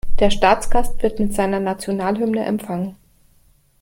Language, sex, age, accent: German, female, 50-59, Deutschland Deutsch